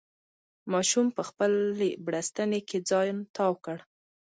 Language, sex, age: Pashto, female, 19-29